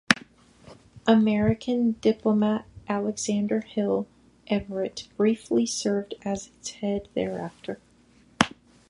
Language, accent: English, United States English